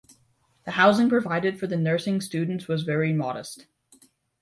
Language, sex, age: English, male, under 19